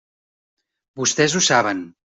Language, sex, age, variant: Catalan, male, 50-59, Central